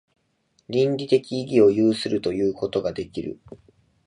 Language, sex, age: Japanese, male, 19-29